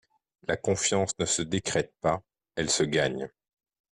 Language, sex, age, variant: French, male, 30-39, Français de métropole